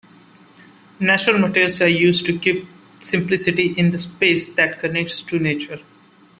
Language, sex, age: English, male, 19-29